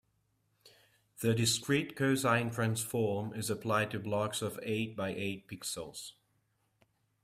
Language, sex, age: English, male, 19-29